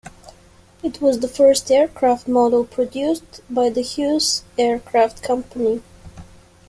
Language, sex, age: English, female, 19-29